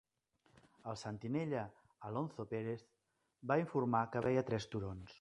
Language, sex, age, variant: Catalan, male, 40-49, Central